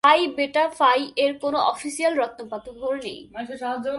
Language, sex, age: Bengali, female, 19-29